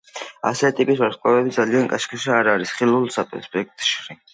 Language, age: Georgian, under 19